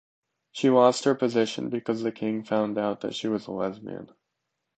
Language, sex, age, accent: English, male, under 19, United States English